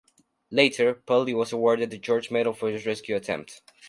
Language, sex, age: English, male, under 19